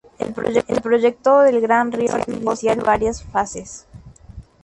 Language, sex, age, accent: Spanish, male, 19-29, México